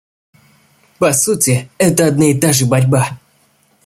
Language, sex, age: Russian, male, under 19